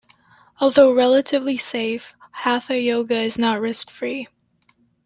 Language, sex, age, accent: English, female, under 19, United States English